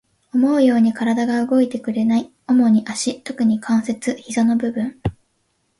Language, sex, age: Japanese, female, 19-29